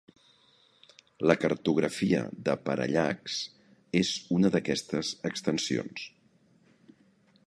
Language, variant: Catalan, Central